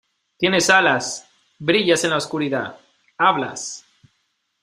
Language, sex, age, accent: Spanish, male, 19-29, España: Norte peninsular (Asturias, Castilla y León, Cantabria, País Vasco, Navarra, Aragón, La Rioja, Guadalajara, Cuenca)